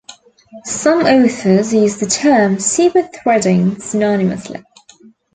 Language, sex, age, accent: English, female, 19-29, Australian English